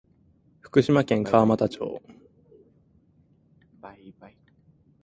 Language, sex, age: Japanese, male, 19-29